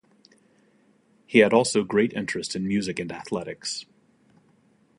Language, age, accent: English, 40-49, United States English